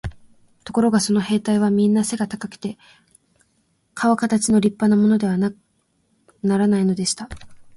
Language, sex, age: Japanese, female, 19-29